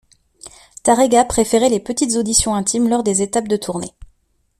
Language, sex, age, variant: French, female, 19-29, Français de métropole